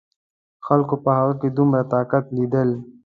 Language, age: Pashto, 19-29